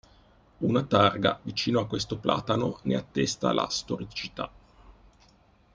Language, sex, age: Italian, male, 50-59